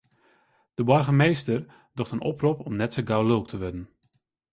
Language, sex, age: Western Frisian, male, 19-29